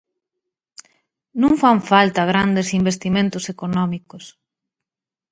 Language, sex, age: Galician, female, 40-49